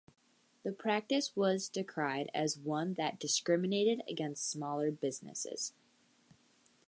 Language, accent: English, United States English